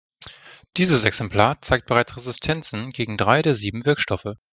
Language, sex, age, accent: German, male, 30-39, Deutschland Deutsch